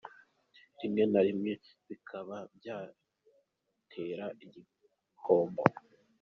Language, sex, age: Kinyarwanda, male, 19-29